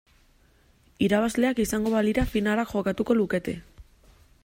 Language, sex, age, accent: Basque, female, 19-29, Mendebalekoa (Araba, Bizkaia, Gipuzkoako mendebaleko herri batzuk)